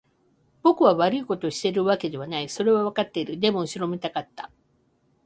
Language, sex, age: Japanese, female, 50-59